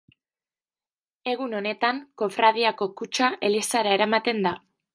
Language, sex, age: Basque, female, 19-29